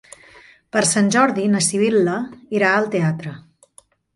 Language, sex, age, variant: Catalan, female, 40-49, Central